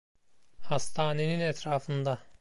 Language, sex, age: Turkish, male, 30-39